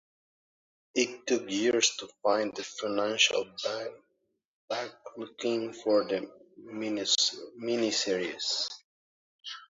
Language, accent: English, United States English